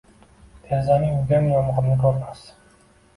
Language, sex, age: Uzbek, male, 19-29